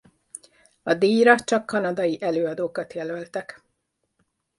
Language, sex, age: Hungarian, female, 40-49